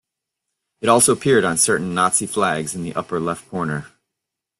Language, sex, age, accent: English, male, 40-49, United States English